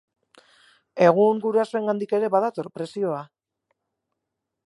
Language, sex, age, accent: Basque, female, 40-49, Erdialdekoa edo Nafarra (Gipuzkoa, Nafarroa)